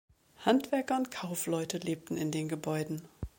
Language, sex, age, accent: German, female, 40-49, Deutschland Deutsch